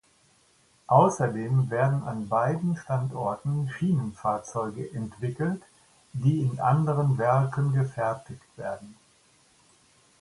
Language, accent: German, Deutschland Deutsch